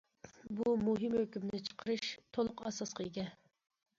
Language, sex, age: Uyghur, female, 30-39